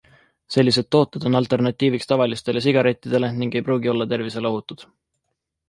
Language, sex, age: Estonian, male, 19-29